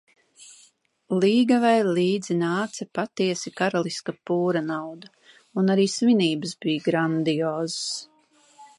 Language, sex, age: Latvian, female, 40-49